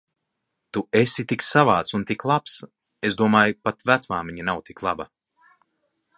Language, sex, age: Latvian, male, 30-39